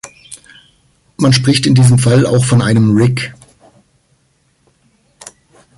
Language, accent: German, Deutschland Deutsch